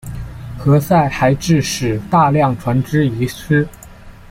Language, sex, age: Chinese, male, 19-29